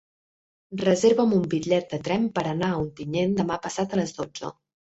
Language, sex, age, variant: Catalan, female, 19-29, Central